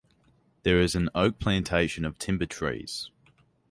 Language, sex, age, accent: English, male, under 19, Australian English; England English